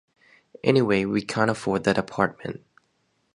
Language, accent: English, United States English